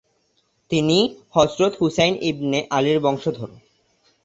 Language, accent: Bengali, Bengali